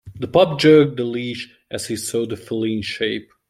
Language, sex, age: English, male, 30-39